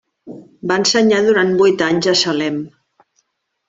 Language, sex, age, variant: Catalan, female, 50-59, Central